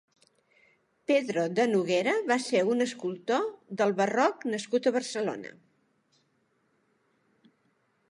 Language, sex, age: Catalan, female, 70-79